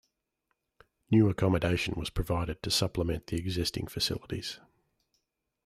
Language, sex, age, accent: English, male, 40-49, Australian English